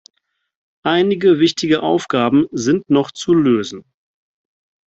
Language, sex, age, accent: German, male, 30-39, Deutschland Deutsch